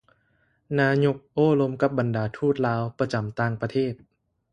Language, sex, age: Lao, male, 19-29